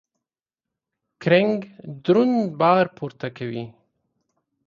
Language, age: Pashto, 30-39